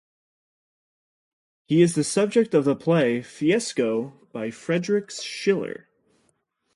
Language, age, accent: English, 19-29, United States English